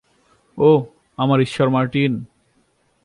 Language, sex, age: Bengali, male, 19-29